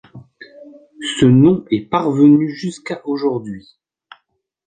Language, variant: French, Français de métropole